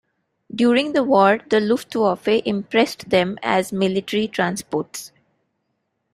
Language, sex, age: English, female, 19-29